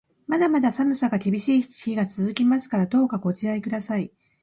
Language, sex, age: Japanese, female, 50-59